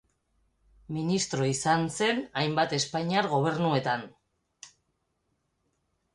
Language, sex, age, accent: Basque, female, 40-49, Erdialdekoa edo Nafarra (Gipuzkoa, Nafarroa)